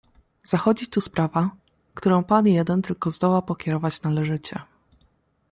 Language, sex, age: Polish, female, 19-29